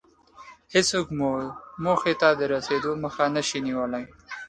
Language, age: Pashto, 19-29